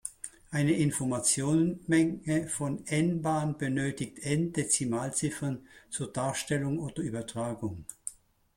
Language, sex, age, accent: German, male, 70-79, Schweizerdeutsch